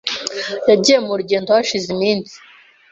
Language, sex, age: Kinyarwanda, female, 19-29